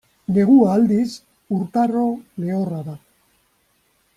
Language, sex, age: Basque, male, 50-59